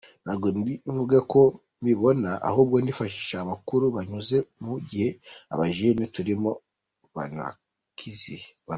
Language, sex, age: Kinyarwanda, male, 19-29